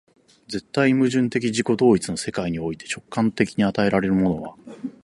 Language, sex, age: Japanese, male, 40-49